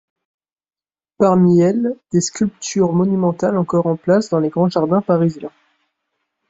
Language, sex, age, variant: French, male, 19-29, Français de métropole